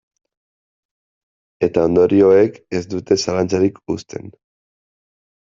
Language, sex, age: Basque, male, 19-29